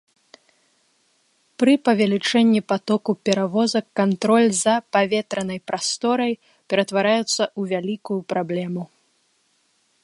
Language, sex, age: Belarusian, female, 30-39